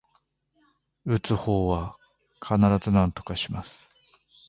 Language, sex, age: Japanese, male, 50-59